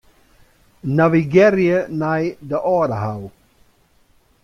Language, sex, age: Western Frisian, male, 60-69